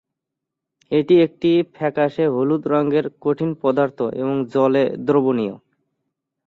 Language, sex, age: Bengali, male, 19-29